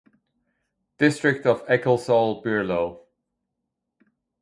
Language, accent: English, United States English